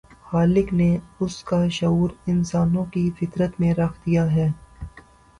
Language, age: Urdu, 19-29